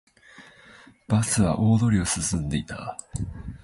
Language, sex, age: Japanese, male, 19-29